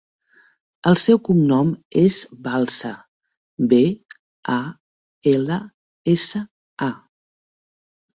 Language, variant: Catalan, Central